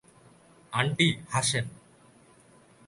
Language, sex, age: Bengali, male, 19-29